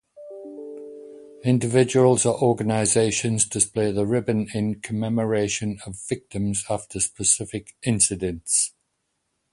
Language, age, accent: English, 60-69, Northern English